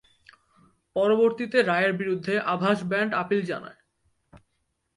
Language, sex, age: Bengali, male, 19-29